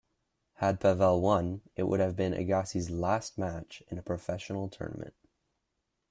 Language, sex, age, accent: English, male, under 19, United States English